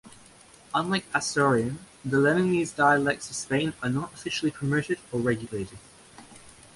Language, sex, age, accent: English, male, under 19, Australian English